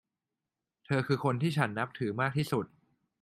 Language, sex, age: Thai, male, 19-29